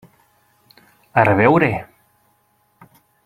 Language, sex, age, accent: Catalan, male, 19-29, valencià